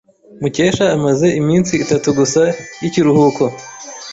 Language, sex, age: Kinyarwanda, male, 30-39